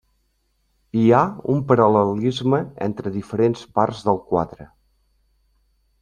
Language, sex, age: Catalan, male, 50-59